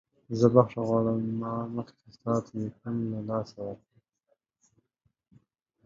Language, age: Pashto, 19-29